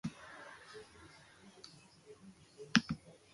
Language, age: Basque, under 19